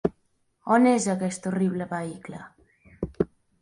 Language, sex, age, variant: Catalan, male, 40-49, Central